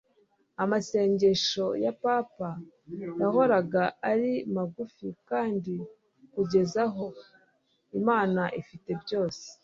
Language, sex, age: Kinyarwanda, female, 30-39